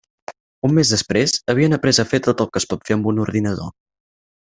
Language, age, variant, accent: Catalan, 19-29, Central, central